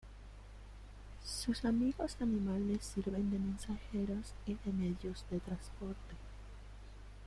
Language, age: Spanish, 19-29